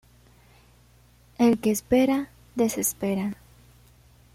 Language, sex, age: Spanish, female, 19-29